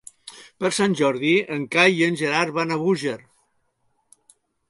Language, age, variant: Catalan, 60-69, Central